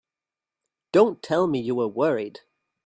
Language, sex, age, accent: English, male, 19-29, England English